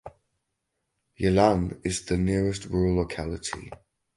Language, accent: English, England English